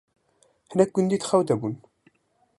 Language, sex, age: Kurdish, male, 19-29